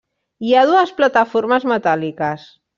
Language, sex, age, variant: Catalan, female, 40-49, Central